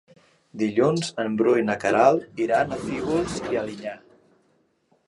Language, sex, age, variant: Catalan, male, 19-29, Central